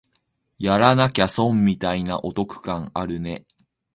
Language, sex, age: Japanese, male, 19-29